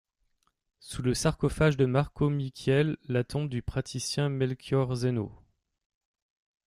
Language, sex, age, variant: French, male, 30-39, Français de métropole